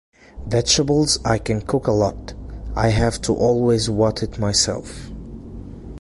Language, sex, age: English, male, 19-29